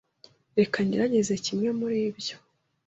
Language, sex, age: Kinyarwanda, female, 30-39